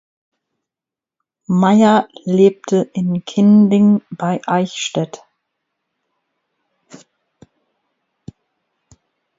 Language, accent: German, Deutschland Deutsch